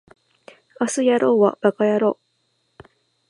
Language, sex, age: Japanese, female, 19-29